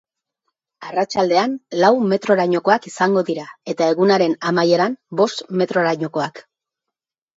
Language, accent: Basque, Erdialdekoa edo Nafarra (Gipuzkoa, Nafarroa)